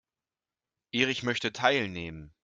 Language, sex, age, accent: German, male, 40-49, Deutschland Deutsch